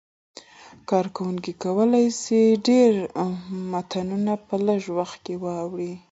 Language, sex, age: Pashto, female, 19-29